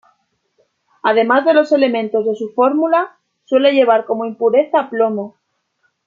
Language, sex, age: Spanish, female, 30-39